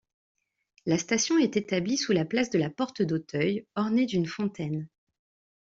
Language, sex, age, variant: French, female, 30-39, Français de métropole